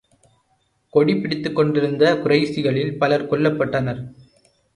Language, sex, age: Tamil, male, 19-29